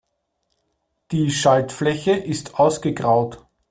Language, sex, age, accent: German, male, 30-39, Österreichisches Deutsch